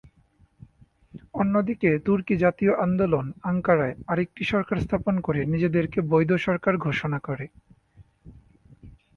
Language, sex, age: Bengali, male, 19-29